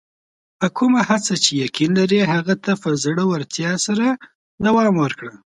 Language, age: Pashto, 19-29